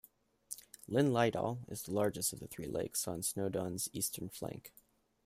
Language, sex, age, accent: English, male, 19-29, United States English